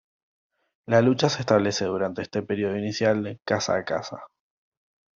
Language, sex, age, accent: Spanish, male, 19-29, Rioplatense: Argentina, Uruguay, este de Bolivia, Paraguay